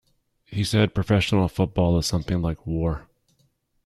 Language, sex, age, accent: English, male, 40-49, United States English